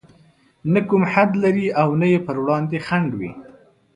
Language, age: Pashto, 30-39